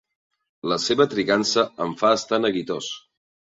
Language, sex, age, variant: Catalan, male, 40-49, Central